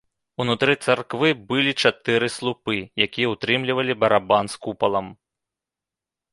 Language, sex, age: Belarusian, male, 30-39